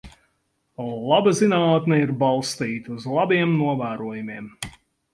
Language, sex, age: Latvian, male, 50-59